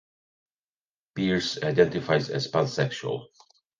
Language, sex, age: English, male, 50-59